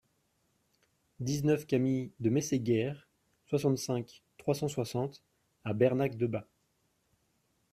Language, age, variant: French, 30-39, Français de métropole